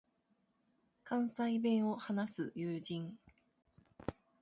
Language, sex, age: Japanese, female, 30-39